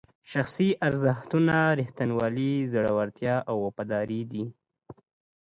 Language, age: Pashto, 19-29